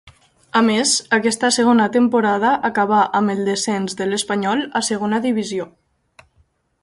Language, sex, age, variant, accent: Catalan, female, 19-29, Valencià meridional, valencià